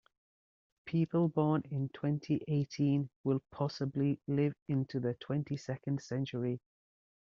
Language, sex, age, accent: English, male, 30-39, England English